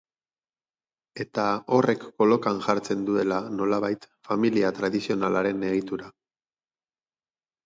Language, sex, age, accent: Basque, male, 30-39, Batua